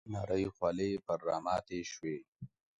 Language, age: Pashto, 30-39